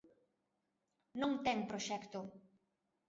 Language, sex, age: Galician, female, 30-39